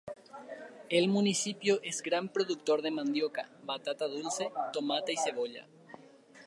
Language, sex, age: Spanish, male, under 19